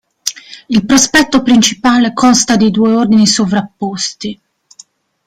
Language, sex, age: Italian, female, 30-39